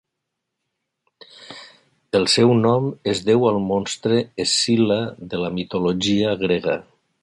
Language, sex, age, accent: Catalan, male, 60-69, valencià